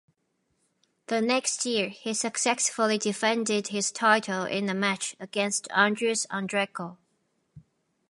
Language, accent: English, United States English